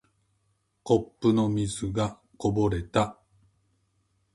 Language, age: Japanese, 50-59